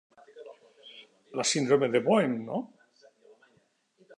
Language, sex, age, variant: Catalan, male, 60-69, Central